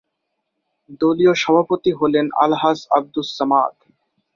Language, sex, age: Bengali, male, 19-29